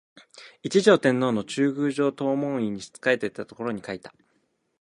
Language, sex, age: Japanese, male, 19-29